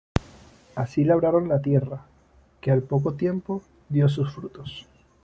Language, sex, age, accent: Spanish, male, 30-39, Caribe: Cuba, Venezuela, Puerto Rico, República Dominicana, Panamá, Colombia caribeña, México caribeño, Costa del golfo de México